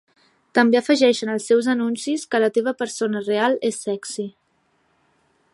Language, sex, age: Catalan, female, 19-29